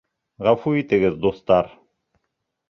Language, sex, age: Bashkir, male, 30-39